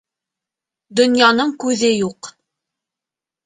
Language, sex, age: Bashkir, female, 19-29